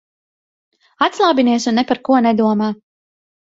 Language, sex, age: Latvian, female, 30-39